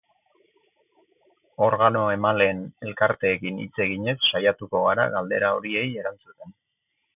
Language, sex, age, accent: Basque, male, 40-49, Erdialdekoa edo Nafarra (Gipuzkoa, Nafarroa)